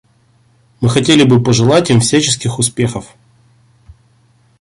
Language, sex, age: Russian, male, 30-39